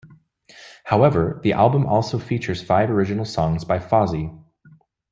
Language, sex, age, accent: English, male, 19-29, United States English